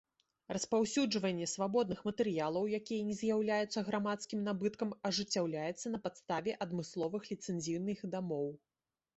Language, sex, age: Belarusian, female, 30-39